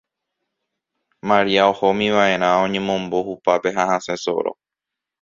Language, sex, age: Guarani, male, 19-29